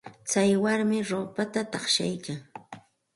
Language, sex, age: Santa Ana de Tusi Pasco Quechua, female, 40-49